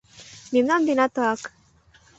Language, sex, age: Mari, female, under 19